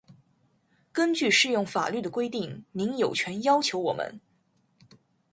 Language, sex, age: Chinese, female, 19-29